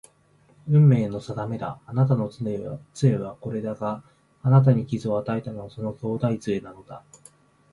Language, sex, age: Japanese, male, 19-29